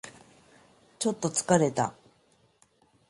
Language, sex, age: Japanese, female, 40-49